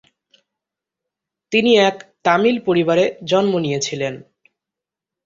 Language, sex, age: Bengali, male, under 19